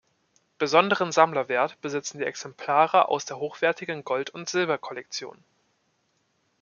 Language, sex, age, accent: German, male, 19-29, Deutschland Deutsch